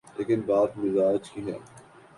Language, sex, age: Urdu, male, 19-29